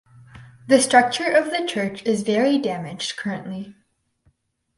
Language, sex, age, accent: English, female, under 19, United States English